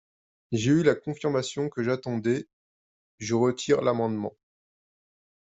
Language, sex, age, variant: French, male, 30-39, Français de métropole